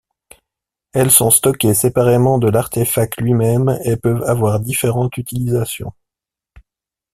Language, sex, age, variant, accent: French, male, 40-49, Français d'Europe, Français de Suisse